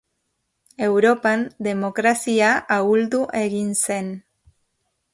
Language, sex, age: Basque, female, 40-49